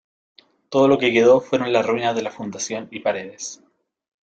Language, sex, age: Spanish, male, 30-39